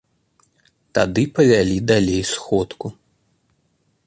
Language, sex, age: Belarusian, male, 30-39